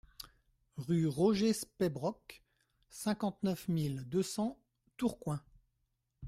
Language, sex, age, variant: French, male, 40-49, Français de métropole